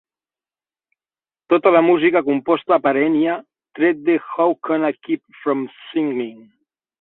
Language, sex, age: Catalan, male, 50-59